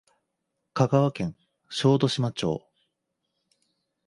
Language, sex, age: Japanese, male, 30-39